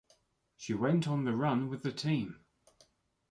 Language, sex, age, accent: English, male, 30-39, England English